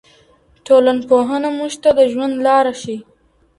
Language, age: Pashto, under 19